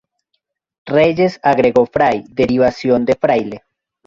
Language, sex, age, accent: Spanish, male, 19-29, Andino-Pacífico: Colombia, Perú, Ecuador, oeste de Bolivia y Venezuela andina